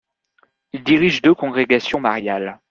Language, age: French, 19-29